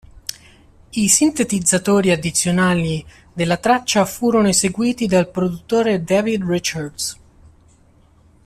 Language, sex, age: Italian, male, 30-39